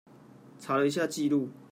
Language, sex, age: Chinese, male, 19-29